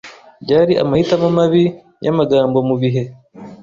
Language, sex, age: Kinyarwanda, male, 30-39